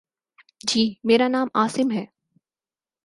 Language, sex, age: Urdu, female, 19-29